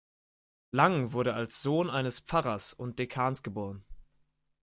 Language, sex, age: German, male, under 19